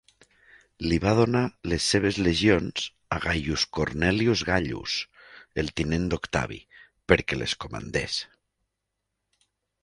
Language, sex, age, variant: Catalan, male, 30-39, Nord-Occidental